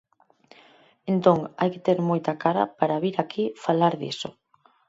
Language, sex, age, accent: Galician, female, 30-39, Normativo (estándar)